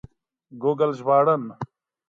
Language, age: Pashto, under 19